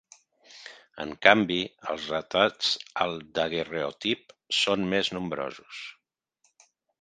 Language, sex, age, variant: Catalan, male, 50-59, Central